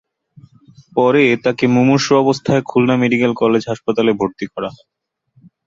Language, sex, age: Bengali, male, 19-29